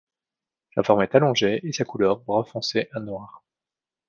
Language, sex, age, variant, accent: French, male, 30-39, Français d'Europe, Français de Belgique